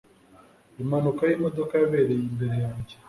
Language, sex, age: Kinyarwanda, male, 19-29